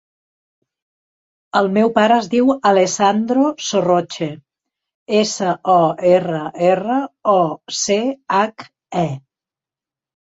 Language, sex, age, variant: Catalan, female, 50-59, Central